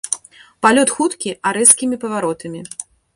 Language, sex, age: Belarusian, female, 30-39